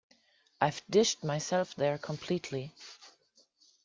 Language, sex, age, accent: English, female, 40-49, United States English